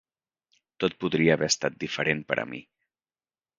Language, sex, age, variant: Catalan, male, 30-39, Central